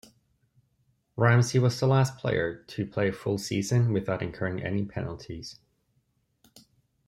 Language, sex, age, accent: English, male, 30-39, United States English